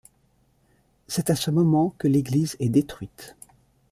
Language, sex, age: French, female, 50-59